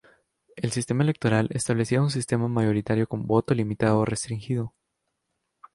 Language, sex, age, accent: Spanish, male, 19-29, América central